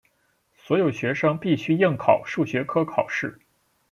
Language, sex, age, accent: Chinese, male, 19-29, 出生地：山东省